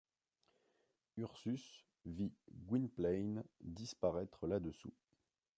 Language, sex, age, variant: French, male, 19-29, Français de métropole